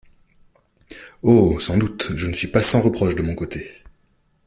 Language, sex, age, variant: French, male, 19-29, Français de métropole